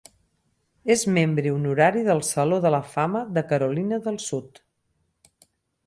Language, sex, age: Catalan, female, 50-59